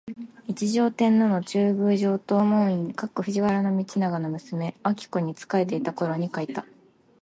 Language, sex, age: Japanese, female, 19-29